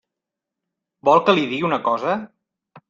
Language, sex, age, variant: Catalan, male, 40-49, Central